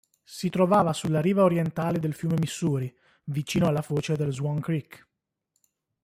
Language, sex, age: Italian, male, 30-39